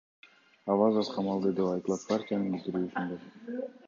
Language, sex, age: Kyrgyz, male, 19-29